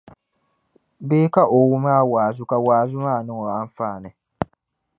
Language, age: Dagbani, 19-29